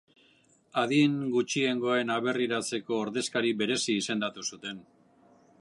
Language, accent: Basque, Mendebalekoa (Araba, Bizkaia, Gipuzkoako mendebaleko herri batzuk)